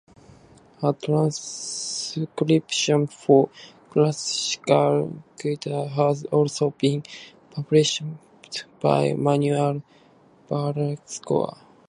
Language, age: English, under 19